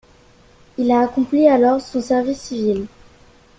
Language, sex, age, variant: French, female, under 19, Français de métropole